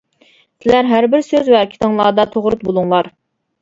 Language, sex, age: Uyghur, female, 19-29